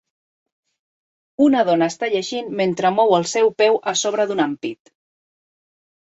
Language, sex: Catalan, female